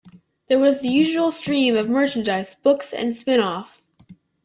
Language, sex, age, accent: English, male, under 19, United States English